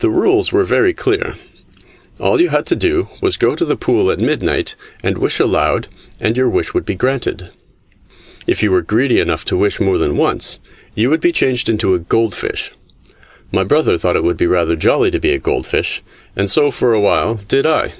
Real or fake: real